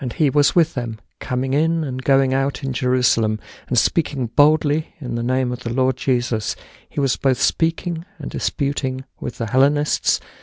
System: none